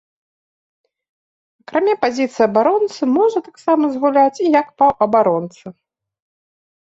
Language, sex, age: Belarusian, female, 40-49